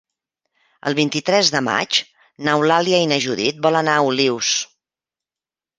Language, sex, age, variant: Catalan, female, 50-59, Central